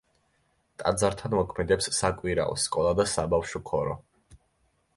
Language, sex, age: Georgian, male, 19-29